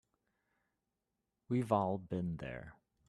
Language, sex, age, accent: English, male, 50-59, United States English